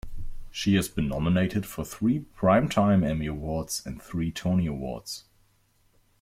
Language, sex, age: English, male, 19-29